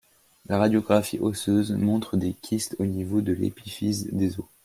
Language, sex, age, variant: French, male, under 19, Français de métropole